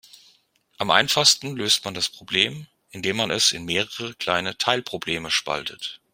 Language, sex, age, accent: German, male, 50-59, Deutschland Deutsch